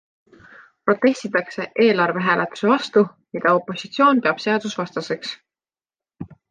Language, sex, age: Estonian, female, 19-29